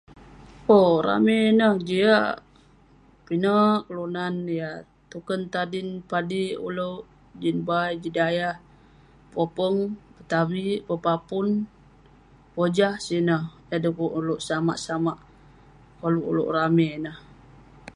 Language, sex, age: Western Penan, female, 19-29